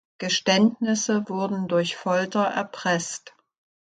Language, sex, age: German, female, 60-69